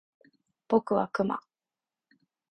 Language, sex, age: Japanese, female, 19-29